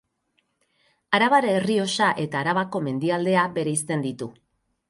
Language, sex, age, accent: Basque, female, 50-59, Mendebalekoa (Araba, Bizkaia, Gipuzkoako mendebaleko herri batzuk)